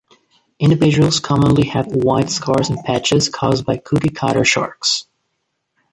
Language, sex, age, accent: English, male, 19-29, United States English